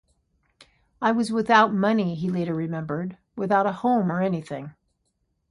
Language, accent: English, United States English